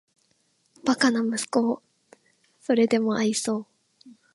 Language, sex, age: Japanese, female, 19-29